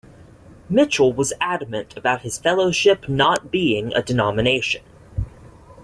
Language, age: English, 19-29